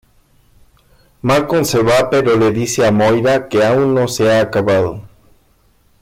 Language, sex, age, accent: Spanish, male, 40-49, México